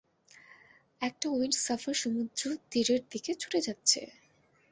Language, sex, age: Bengali, female, 19-29